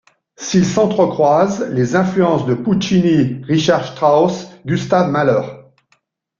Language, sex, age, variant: French, male, 70-79, Français de métropole